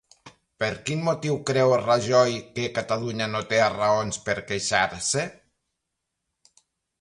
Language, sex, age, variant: Catalan, male, 40-49, Nord-Occidental